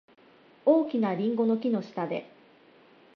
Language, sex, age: Japanese, female, 30-39